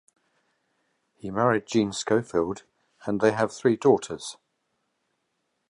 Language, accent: English, England English